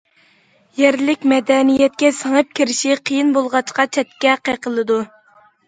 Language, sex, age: Uyghur, female, under 19